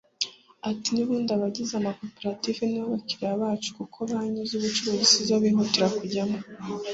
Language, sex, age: Kinyarwanda, female, 19-29